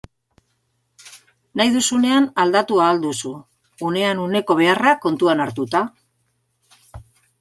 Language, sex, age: Basque, female, 60-69